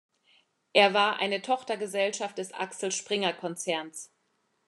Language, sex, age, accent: German, female, 40-49, Deutschland Deutsch